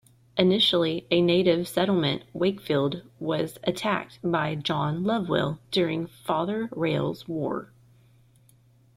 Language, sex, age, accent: English, female, 30-39, United States English